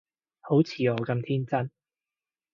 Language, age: Cantonese, 40-49